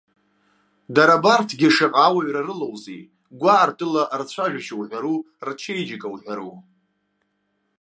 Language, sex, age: Abkhazian, male, 19-29